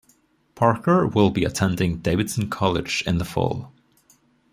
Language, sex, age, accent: English, male, 30-39, United States English